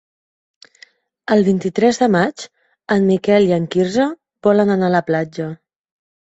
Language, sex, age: Catalan, female, 30-39